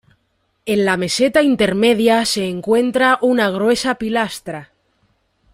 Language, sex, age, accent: Spanish, female, 19-29, España: Centro-Sur peninsular (Madrid, Toledo, Castilla-La Mancha)